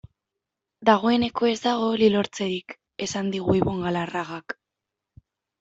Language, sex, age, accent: Basque, female, 19-29, Mendebalekoa (Araba, Bizkaia, Gipuzkoako mendebaleko herri batzuk)